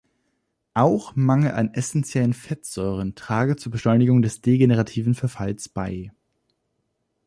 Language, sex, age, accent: German, male, 19-29, Deutschland Deutsch